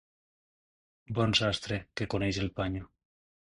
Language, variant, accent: Catalan, Nord-Occidental, nord-occidental